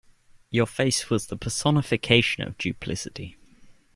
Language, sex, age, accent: English, male, under 19, England English